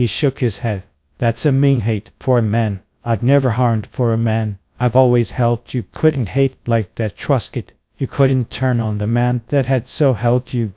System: TTS, GradTTS